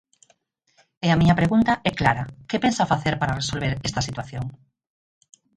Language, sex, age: Galician, female, 40-49